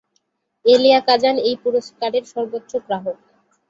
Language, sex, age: Bengali, female, 19-29